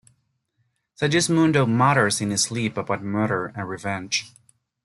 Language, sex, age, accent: English, male, 30-39, United States English